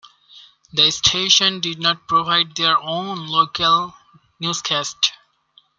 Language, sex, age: English, male, 19-29